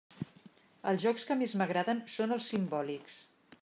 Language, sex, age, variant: Catalan, female, 50-59, Central